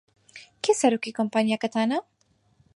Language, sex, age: Central Kurdish, female, 19-29